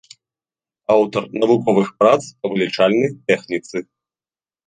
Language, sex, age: Belarusian, male, 30-39